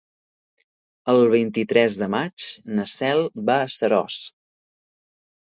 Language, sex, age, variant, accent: Catalan, male, 19-29, Central, central